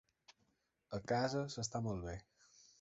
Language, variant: Catalan, Balear